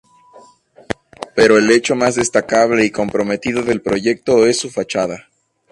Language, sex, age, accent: Spanish, male, 19-29, México